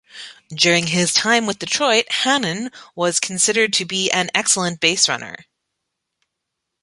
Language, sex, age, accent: English, female, 30-39, Canadian English